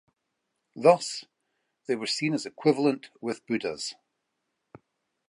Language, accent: English, Scottish English